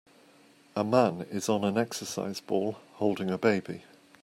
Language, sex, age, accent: English, male, 50-59, England English